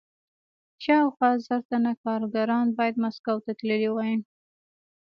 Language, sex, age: Pashto, female, 19-29